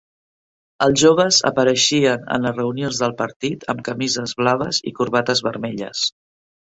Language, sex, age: Catalan, female, 60-69